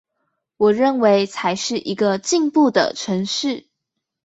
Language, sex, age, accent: Chinese, female, 19-29, 出生地：桃園市